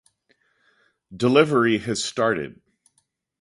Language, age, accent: English, 50-59, United States English